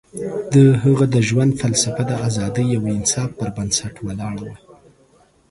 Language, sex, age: Pashto, male, 19-29